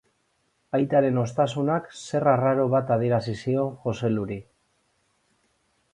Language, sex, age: Basque, male, 40-49